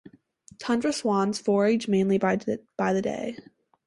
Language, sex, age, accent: English, female, under 19, United States English